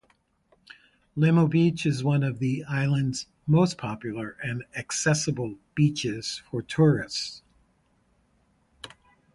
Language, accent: English, United States English